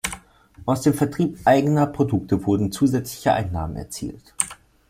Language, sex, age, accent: German, male, 19-29, Deutschland Deutsch